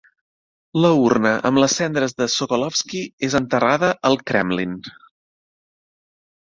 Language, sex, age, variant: Catalan, male, 30-39, Central